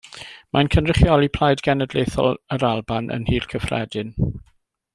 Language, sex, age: Welsh, male, 50-59